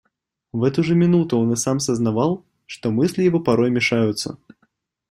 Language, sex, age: Russian, male, 19-29